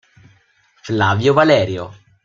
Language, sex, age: Italian, male, 19-29